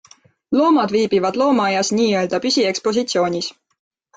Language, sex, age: Estonian, female, 19-29